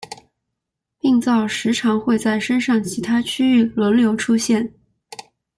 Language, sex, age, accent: Chinese, female, 19-29, 出生地：四川省